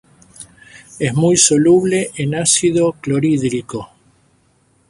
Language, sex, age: Spanish, male, 70-79